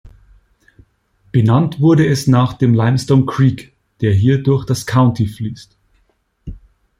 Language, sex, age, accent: German, male, 30-39, Deutschland Deutsch